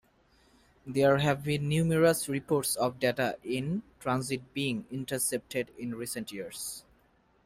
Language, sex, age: English, male, 19-29